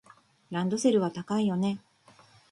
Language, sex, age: Japanese, female, 40-49